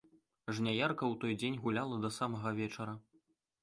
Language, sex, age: Belarusian, male, 19-29